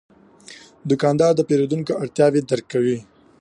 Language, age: Pashto, 19-29